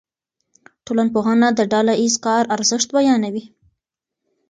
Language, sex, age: Pashto, female, 19-29